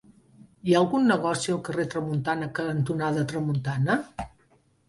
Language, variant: Catalan, Central